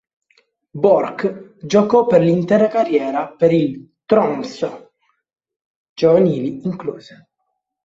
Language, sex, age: Italian, male, 19-29